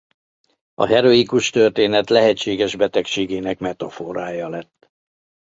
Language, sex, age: Hungarian, male, 60-69